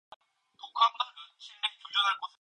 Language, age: Korean, 19-29